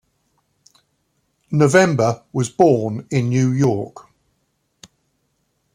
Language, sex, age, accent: English, male, 60-69, England English